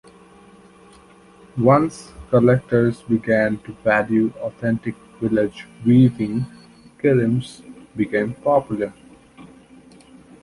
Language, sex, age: English, male, 19-29